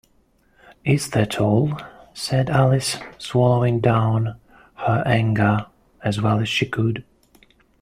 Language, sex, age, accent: English, male, 30-39, England English